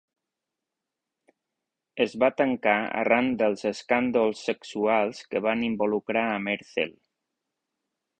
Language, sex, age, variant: Catalan, male, 50-59, Balear